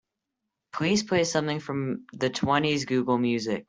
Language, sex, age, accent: English, male, under 19, United States English